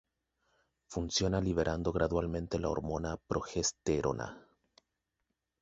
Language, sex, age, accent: Spanish, male, 19-29, Chileno: Chile, Cuyo